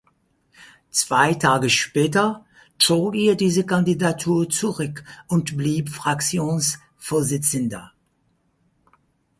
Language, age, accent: German, 50-59, Deutschland Deutsch